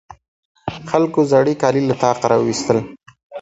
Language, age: Pashto, 19-29